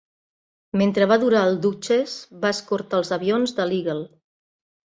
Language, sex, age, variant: Catalan, female, 50-59, Central